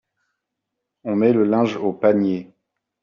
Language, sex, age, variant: French, male, 40-49, Français de métropole